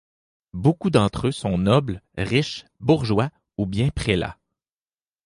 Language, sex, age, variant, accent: French, male, 30-39, Français d'Amérique du Nord, Français du Canada